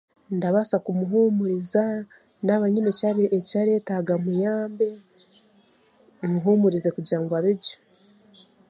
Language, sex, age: Chiga, female, 19-29